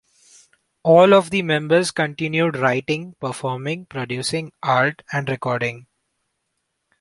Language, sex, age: English, male, 19-29